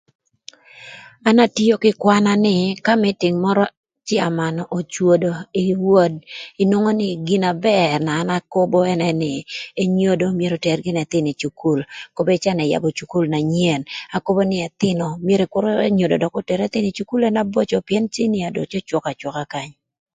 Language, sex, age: Thur, female, 50-59